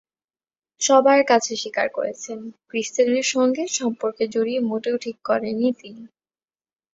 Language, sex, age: Bengali, female, 19-29